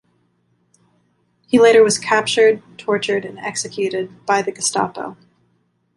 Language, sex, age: English, female, 19-29